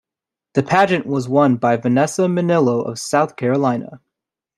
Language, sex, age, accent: English, male, 19-29, United States English